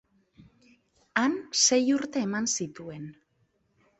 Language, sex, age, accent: Basque, female, 19-29, Mendebalekoa (Araba, Bizkaia, Gipuzkoako mendebaleko herri batzuk)